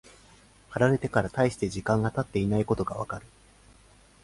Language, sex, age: Japanese, male, 19-29